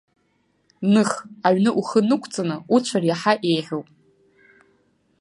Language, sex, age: Abkhazian, female, 19-29